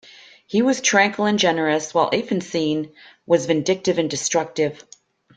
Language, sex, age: English, female, 50-59